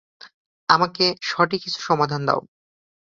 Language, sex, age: Bengali, male, 19-29